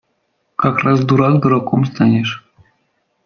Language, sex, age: Russian, male, 19-29